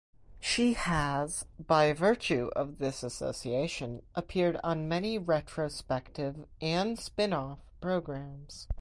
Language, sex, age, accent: English, female, under 19, United States English